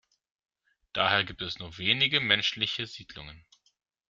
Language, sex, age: German, male, 30-39